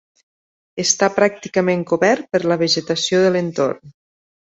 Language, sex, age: Catalan, female, 30-39